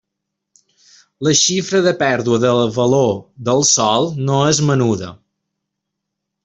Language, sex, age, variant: Catalan, male, 30-39, Balear